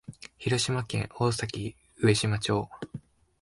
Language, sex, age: Japanese, male, under 19